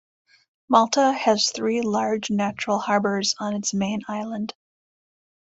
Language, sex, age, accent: English, female, 30-39, United States English